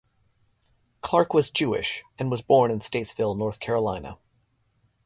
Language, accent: English, United States English